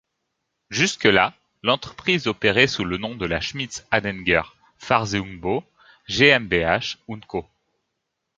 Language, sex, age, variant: French, male, 19-29, Français de métropole